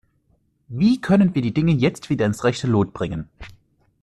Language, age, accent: German, 19-29, Deutschland Deutsch